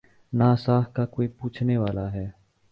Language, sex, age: Urdu, male, 19-29